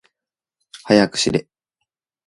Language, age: Japanese, 19-29